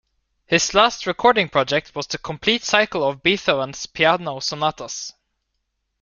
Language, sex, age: English, male, 19-29